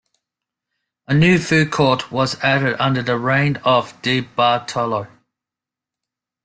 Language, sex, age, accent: English, male, 19-29, Australian English